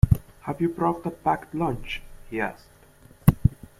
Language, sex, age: English, male, 19-29